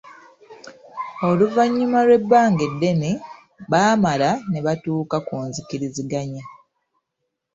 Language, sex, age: Ganda, female, 30-39